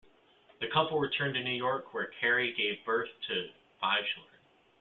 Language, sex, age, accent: English, male, 19-29, United States English